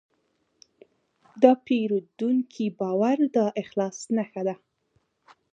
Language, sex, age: Pashto, female, 19-29